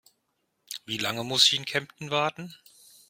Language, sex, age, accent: German, male, 50-59, Deutschland Deutsch